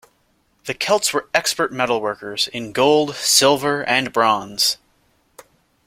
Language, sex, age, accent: English, male, 19-29, United States English